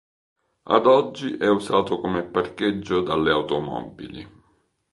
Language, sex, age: Italian, male, 50-59